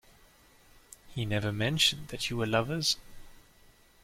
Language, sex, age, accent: English, male, 19-29, Southern African (South Africa, Zimbabwe, Namibia)